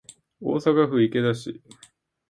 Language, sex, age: Japanese, male, 50-59